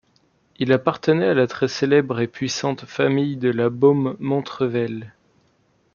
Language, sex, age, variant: French, male, 19-29, Français de métropole